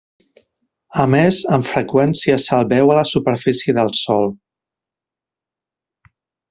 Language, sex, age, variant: Catalan, male, 40-49, Central